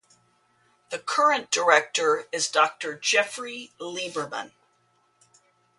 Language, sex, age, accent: English, female, 50-59, United States English